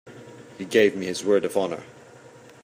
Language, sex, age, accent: English, male, 30-39, England English